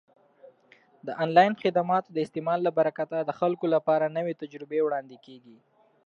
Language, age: Pashto, 19-29